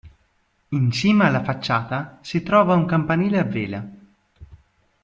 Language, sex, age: Italian, male, 19-29